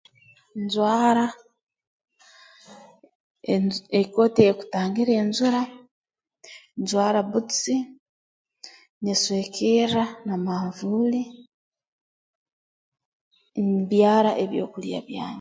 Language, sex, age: Tooro, female, 19-29